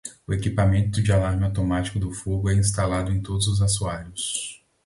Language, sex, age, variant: Portuguese, male, 30-39, Portuguese (Brasil)